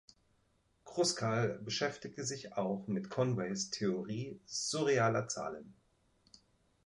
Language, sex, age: German, male, 50-59